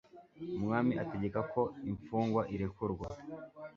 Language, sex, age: Kinyarwanda, male, 19-29